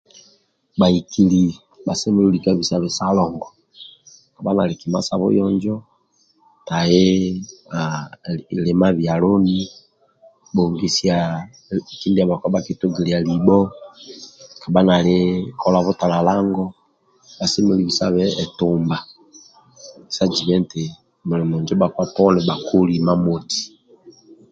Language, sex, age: Amba (Uganda), male, 50-59